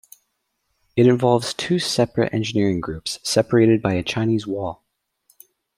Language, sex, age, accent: English, male, under 19, United States English